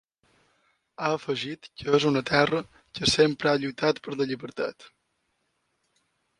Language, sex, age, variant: Catalan, male, 19-29, Balear